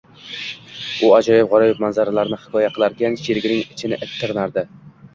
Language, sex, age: Uzbek, male, under 19